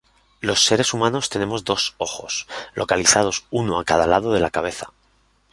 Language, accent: Spanish, España: Centro-Sur peninsular (Madrid, Toledo, Castilla-La Mancha)